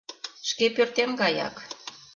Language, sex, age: Mari, female, 40-49